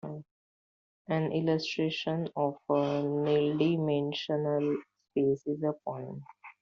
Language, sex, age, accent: English, female, 30-39, India and South Asia (India, Pakistan, Sri Lanka)